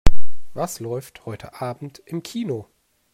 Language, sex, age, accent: German, male, 40-49, Deutschland Deutsch